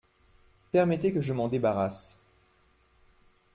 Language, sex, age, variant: French, male, 19-29, Français de métropole